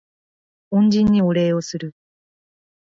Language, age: Japanese, 19-29